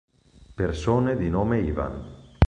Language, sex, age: Italian, male, 30-39